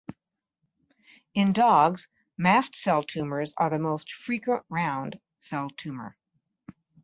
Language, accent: English, United States English